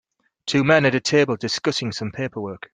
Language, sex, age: English, male, 40-49